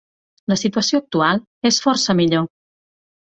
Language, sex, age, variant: Catalan, female, 40-49, Central